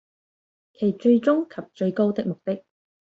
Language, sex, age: Cantonese, female, 30-39